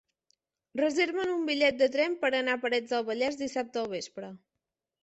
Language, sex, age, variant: Catalan, female, 30-39, Central